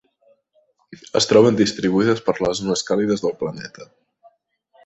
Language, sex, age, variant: Catalan, male, 19-29, Central